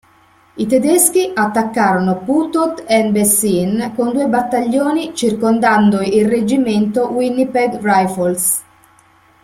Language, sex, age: Italian, female, 50-59